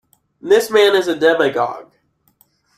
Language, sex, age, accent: English, male, under 19, United States English